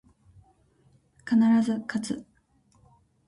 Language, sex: Japanese, female